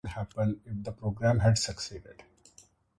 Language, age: English, 40-49